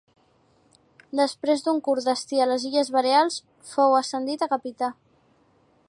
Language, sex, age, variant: Catalan, female, 19-29, Central